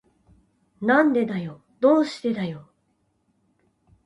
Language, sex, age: Japanese, female, 30-39